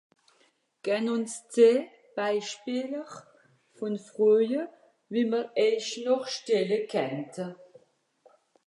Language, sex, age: Swiss German, female, 50-59